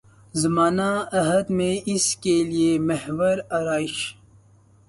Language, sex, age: Urdu, male, 19-29